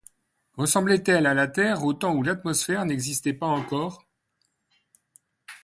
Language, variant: French, Français de métropole